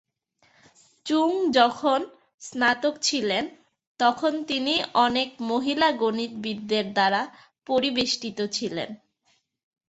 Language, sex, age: Bengali, male, 30-39